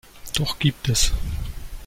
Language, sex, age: German, male, 19-29